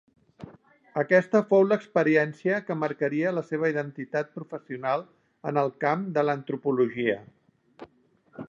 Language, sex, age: Catalan, female, 60-69